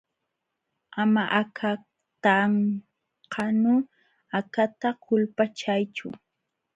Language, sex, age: Jauja Wanca Quechua, female, 19-29